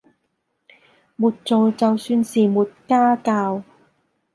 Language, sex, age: Cantonese, female, 40-49